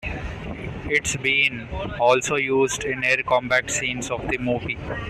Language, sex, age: English, male, under 19